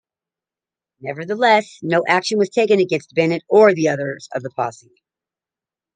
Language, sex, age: English, female, 40-49